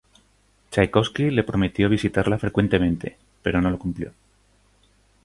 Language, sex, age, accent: Spanish, male, 30-39, España: Centro-Sur peninsular (Madrid, Toledo, Castilla-La Mancha)